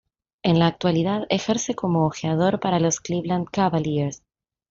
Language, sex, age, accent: Spanish, female, 30-39, Rioplatense: Argentina, Uruguay, este de Bolivia, Paraguay